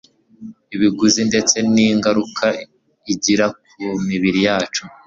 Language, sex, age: Kinyarwanda, male, 19-29